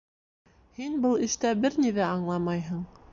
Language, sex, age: Bashkir, female, 19-29